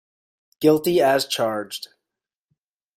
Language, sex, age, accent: English, male, 30-39, United States English